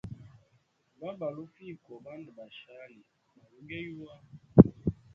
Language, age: Hemba, 19-29